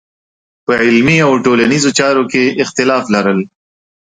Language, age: Pashto, 30-39